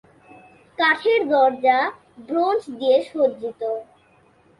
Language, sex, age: Bengali, female, under 19